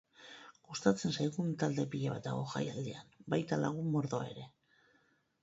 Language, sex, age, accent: Basque, female, 40-49, Mendebalekoa (Araba, Bizkaia, Gipuzkoako mendebaleko herri batzuk)